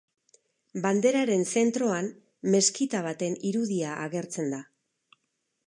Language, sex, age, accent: Basque, female, 50-59, Erdialdekoa edo Nafarra (Gipuzkoa, Nafarroa)